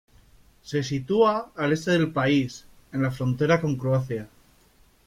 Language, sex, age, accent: Spanish, male, 19-29, España: Centro-Sur peninsular (Madrid, Toledo, Castilla-La Mancha)